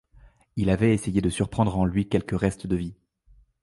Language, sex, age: French, male, 19-29